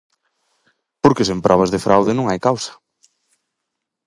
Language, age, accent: Galician, under 19, Central (gheada); Oriental (común en zona oriental)